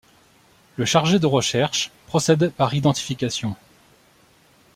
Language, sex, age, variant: French, male, 40-49, Français de métropole